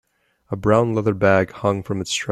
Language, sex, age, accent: English, male, 19-29, United States English